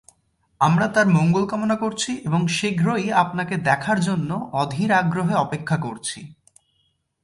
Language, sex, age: Bengali, male, 19-29